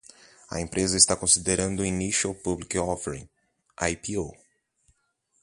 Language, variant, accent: Portuguese, Portuguese (Brasil), Paulista